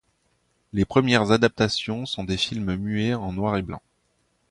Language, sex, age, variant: French, male, 30-39, Français de métropole